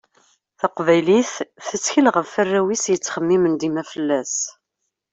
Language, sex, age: Kabyle, female, 30-39